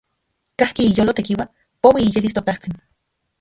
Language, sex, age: Central Puebla Nahuatl, female, 40-49